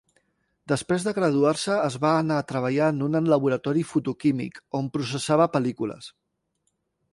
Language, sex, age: Catalan, male, 40-49